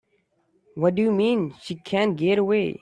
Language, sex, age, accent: English, male, 19-29, India and South Asia (India, Pakistan, Sri Lanka)